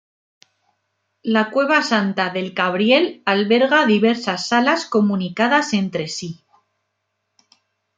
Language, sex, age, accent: Spanish, female, 19-29, España: Norte peninsular (Asturias, Castilla y León, Cantabria, País Vasco, Navarra, Aragón, La Rioja, Guadalajara, Cuenca)